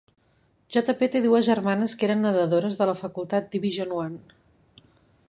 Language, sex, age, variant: Catalan, female, 19-29, Central